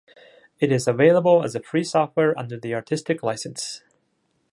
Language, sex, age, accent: English, male, 30-39, United States English